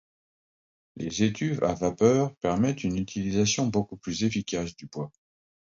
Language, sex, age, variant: French, male, 50-59, Français de métropole